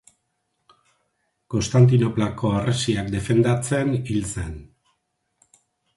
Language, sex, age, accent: Basque, male, 50-59, Erdialdekoa edo Nafarra (Gipuzkoa, Nafarroa)